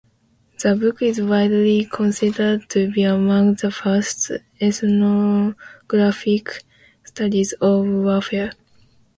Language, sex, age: English, female, 19-29